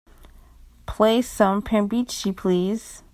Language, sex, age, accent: English, female, 19-29, United States English